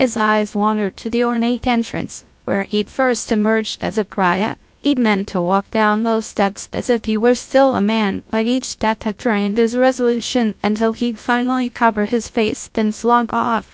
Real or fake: fake